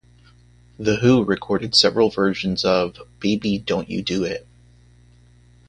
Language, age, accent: English, 30-39, United States English